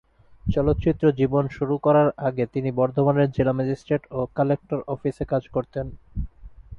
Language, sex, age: Bengali, male, 19-29